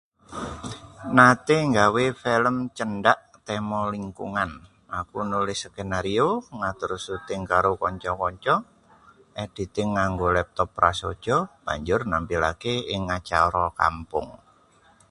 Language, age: Javanese, 40-49